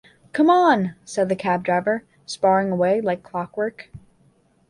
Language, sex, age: English, female, 19-29